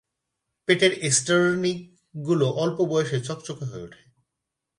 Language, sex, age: Bengali, male, 30-39